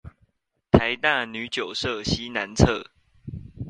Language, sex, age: Chinese, male, 19-29